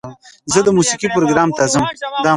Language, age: Pashto, 19-29